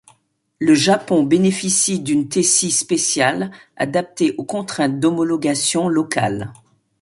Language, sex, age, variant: French, female, 50-59, Français de métropole